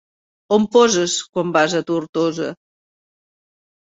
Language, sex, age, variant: Catalan, female, 50-59, Central